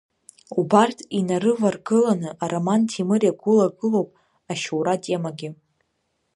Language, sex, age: Abkhazian, female, under 19